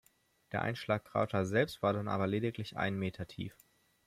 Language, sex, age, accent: German, male, 19-29, Deutschland Deutsch